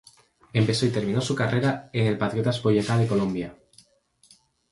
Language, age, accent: Spanish, 19-29, España: Islas Canarias